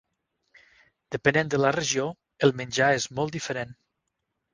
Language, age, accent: Catalan, 50-59, Tortosí